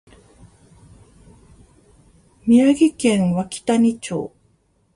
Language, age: Japanese, 50-59